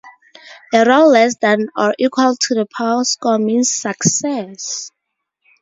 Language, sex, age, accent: English, female, 19-29, Southern African (South Africa, Zimbabwe, Namibia)